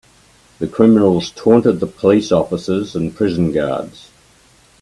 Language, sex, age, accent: English, male, 80-89, Australian English